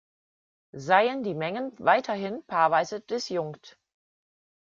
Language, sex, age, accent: German, female, 40-49, Deutschland Deutsch